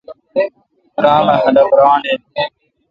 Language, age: Kalkoti, 19-29